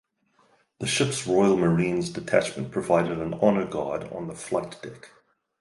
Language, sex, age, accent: English, male, 40-49, Southern African (South Africa, Zimbabwe, Namibia)